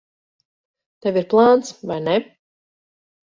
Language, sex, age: Latvian, female, 30-39